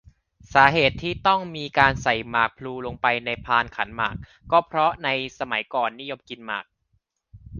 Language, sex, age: Thai, male, 19-29